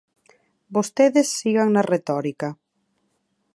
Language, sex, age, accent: Galician, female, 30-39, Oriental (común en zona oriental); Normativo (estándar)